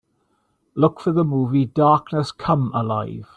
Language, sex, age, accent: English, male, 60-69, Welsh English